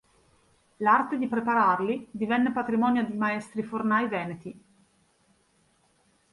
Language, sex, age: Italian, female, 30-39